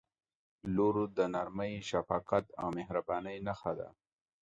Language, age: Pashto, 30-39